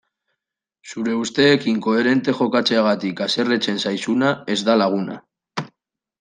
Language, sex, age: Basque, male, 19-29